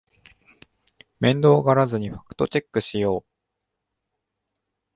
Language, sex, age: Japanese, male, under 19